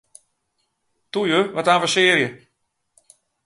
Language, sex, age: Western Frisian, male, 50-59